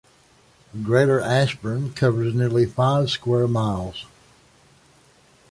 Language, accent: English, United States English